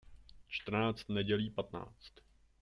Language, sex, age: Czech, male, 19-29